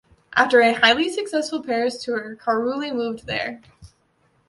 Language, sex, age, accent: English, female, 19-29, United States English